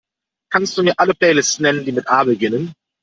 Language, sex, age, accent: German, male, 30-39, Deutschland Deutsch